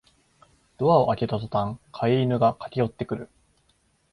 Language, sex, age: Japanese, male, 19-29